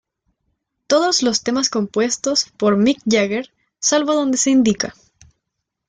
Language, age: Spanish, 19-29